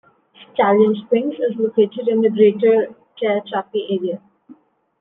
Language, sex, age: English, female, 19-29